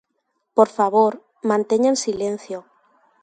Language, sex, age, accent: Galician, female, 19-29, Normativo (estándar)